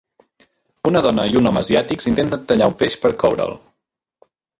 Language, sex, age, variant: Catalan, male, 19-29, Central